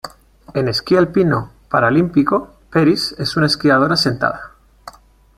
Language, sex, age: Spanish, male, 40-49